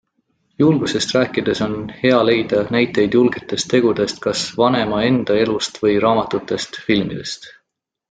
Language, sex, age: Estonian, male, 19-29